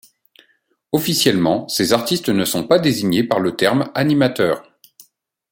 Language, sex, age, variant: French, male, 40-49, Français de métropole